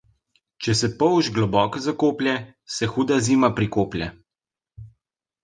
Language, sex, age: Slovenian, male, 19-29